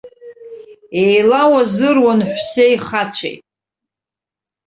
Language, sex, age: Abkhazian, female, 40-49